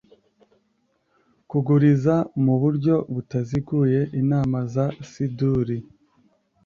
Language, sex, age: Kinyarwanda, male, 19-29